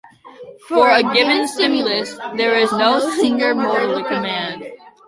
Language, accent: English, United States English